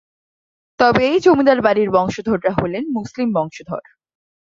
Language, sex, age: Bengali, female, 19-29